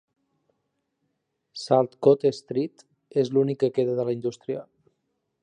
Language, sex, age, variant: Catalan, male, 40-49, Central